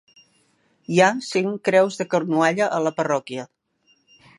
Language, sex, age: Catalan, female, 50-59